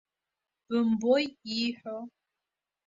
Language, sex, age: Abkhazian, female, under 19